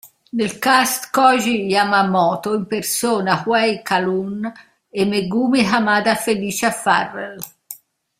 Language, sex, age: Italian, female, 60-69